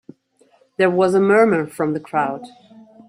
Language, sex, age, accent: English, female, 40-49, United States English